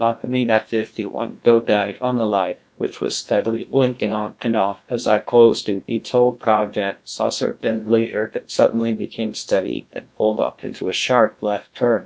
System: TTS, GlowTTS